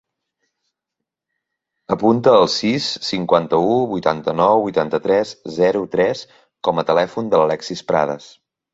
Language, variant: Catalan, Central